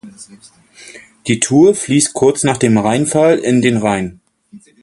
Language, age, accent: German, 40-49, Deutschland Deutsch